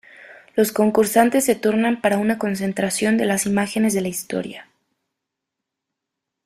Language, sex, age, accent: Spanish, female, 19-29, México